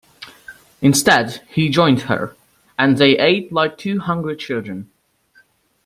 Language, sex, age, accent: English, male, under 19, England English